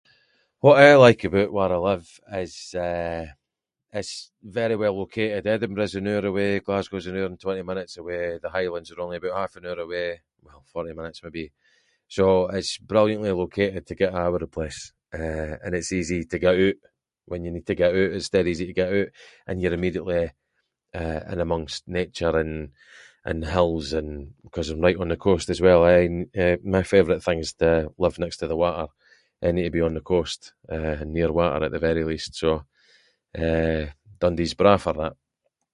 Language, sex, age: Scots, male, 30-39